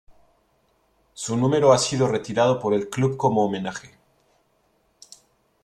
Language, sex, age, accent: Spanish, male, 30-39, México